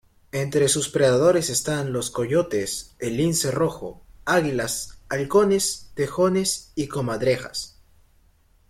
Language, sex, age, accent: Spanish, male, under 19, Andino-Pacífico: Colombia, Perú, Ecuador, oeste de Bolivia y Venezuela andina